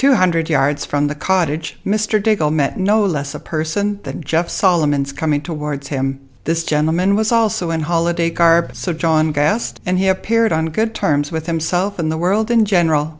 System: none